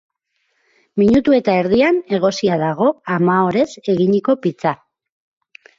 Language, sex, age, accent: Basque, female, 40-49, Mendebalekoa (Araba, Bizkaia, Gipuzkoako mendebaleko herri batzuk)